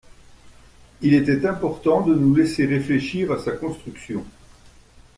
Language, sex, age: French, male, 70-79